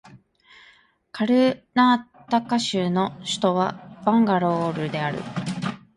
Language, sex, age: Japanese, female, 19-29